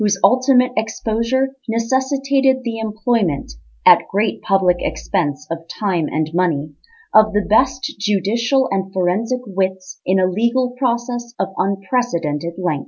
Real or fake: real